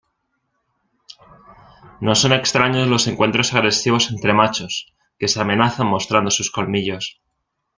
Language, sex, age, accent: Spanish, male, 19-29, España: Centro-Sur peninsular (Madrid, Toledo, Castilla-La Mancha)